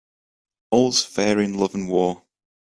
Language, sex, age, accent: English, male, 19-29, England English